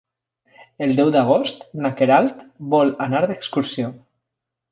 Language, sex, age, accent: Catalan, male, 30-39, valencià